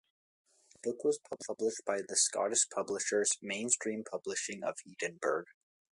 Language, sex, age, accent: English, male, under 19, United States English